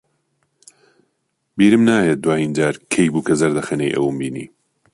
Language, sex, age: Central Kurdish, male, 30-39